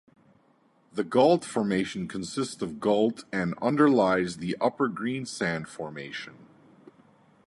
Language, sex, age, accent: English, male, 30-39, United States English